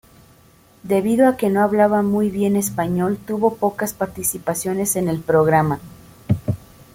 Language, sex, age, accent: Spanish, female, 30-39, México